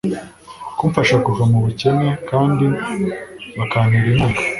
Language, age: Kinyarwanda, 19-29